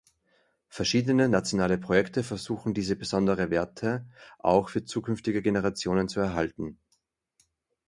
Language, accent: German, Österreichisches Deutsch